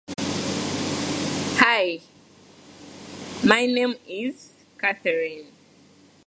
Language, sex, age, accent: English, female, 19-29, England English